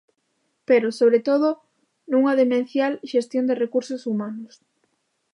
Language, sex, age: Galician, female, 19-29